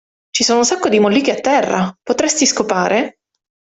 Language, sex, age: Italian, female, 19-29